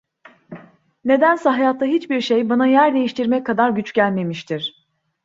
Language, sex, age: Turkish, female, 30-39